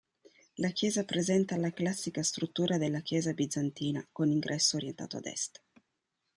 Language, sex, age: Italian, female, 30-39